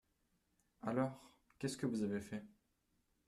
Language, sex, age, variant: French, male, under 19, Français de métropole